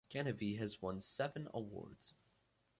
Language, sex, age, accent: English, male, under 19, United States English